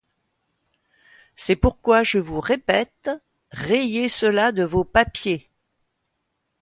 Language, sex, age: French, female, 60-69